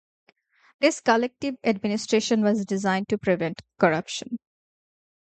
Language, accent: English, United States English